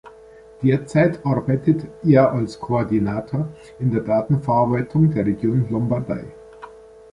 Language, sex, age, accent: German, male, 40-49, Deutschland Deutsch